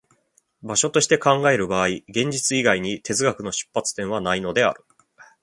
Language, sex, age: Japanese, male, 30-39